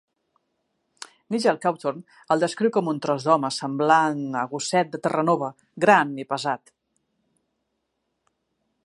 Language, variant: Catalan, Central